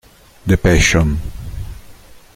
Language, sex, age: Italian, male, 50-59